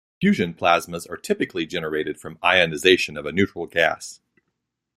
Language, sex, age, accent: English, male, 50-59, United States English